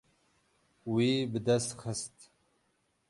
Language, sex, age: Kurdish, male, 30-39